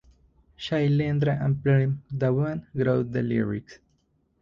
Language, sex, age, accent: English, male, under 19, United States English